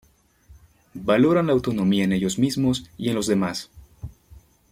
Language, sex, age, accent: Spanish, male, 19-29, México